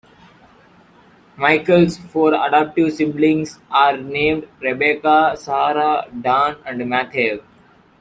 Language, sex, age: English, male, 19-29